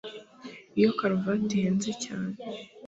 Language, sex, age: Kinyarwanda, female, 19-29